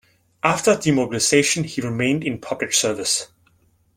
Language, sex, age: English, male, 19-29